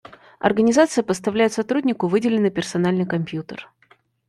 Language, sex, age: Russian, female, 30-39